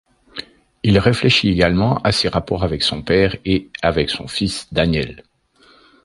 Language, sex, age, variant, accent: French, male, 50-59, Français d'Europe, Français de Suisse